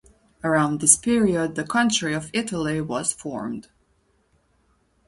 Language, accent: English, United States English